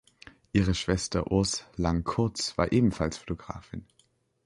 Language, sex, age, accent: German, male, under 19, Deutschland Deutsch